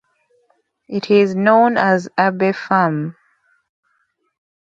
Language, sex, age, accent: English, female, 19-29, England English